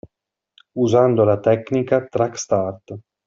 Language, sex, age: Italian, male, 40-49